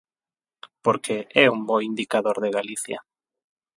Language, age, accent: Galician, 30-39, Atlántico (seseo e gheada); Normativo (estándar); Neofalante